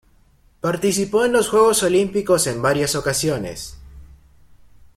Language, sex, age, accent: Spanish, male, under 19, Andino-Pacífico: Colombia, Perú, Ecuador, oeste de Bolivia y Venezuela andina